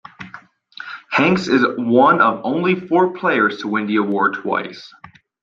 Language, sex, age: English, male, 19-29